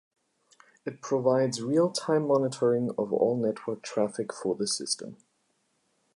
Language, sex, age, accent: English, male, 30-39, United States English